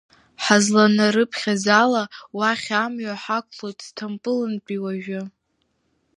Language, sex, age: Abkhazian, female, under 19